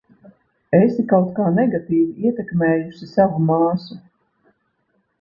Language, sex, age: Latvian, female, 30-39